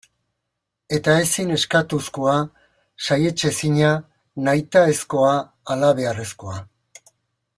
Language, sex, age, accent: Basque, male, 60-69, Mendebalekoa (Araba, Bizkaia, Gipuzkoako mendebaleko herri batzuk)